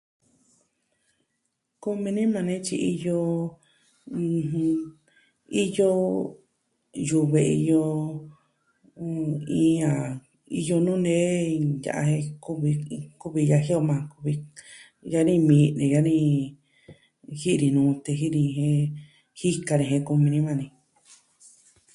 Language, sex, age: Southwestern Tlaxiaco Mixtec, female, 40-49